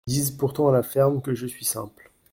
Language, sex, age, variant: French, male, 19-29, Français de métropole